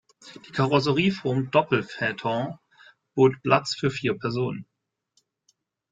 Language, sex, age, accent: German, male, 19-29, Deutschland Deutsch